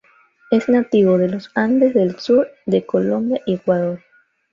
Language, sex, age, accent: Spanish, female, 19-29, Andino-Pacífico: Colombia, Perú, Ecuador, oeste de Bolivia y Venezuela andina